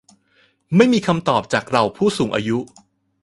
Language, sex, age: Thai, male, 40-49